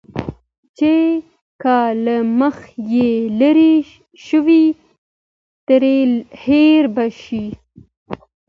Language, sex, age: Pashto, female, 19-29